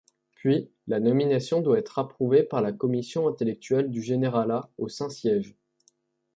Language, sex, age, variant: French, male, under 19, Français de métropole